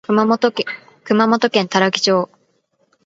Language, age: Japanese, 19-29